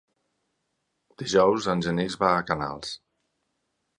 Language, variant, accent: Catalan, Nord-Occidental, Ebrenc